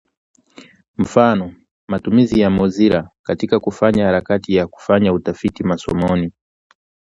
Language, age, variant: Swahili, 19-29, Kiswahili cha Bara ya Tanzania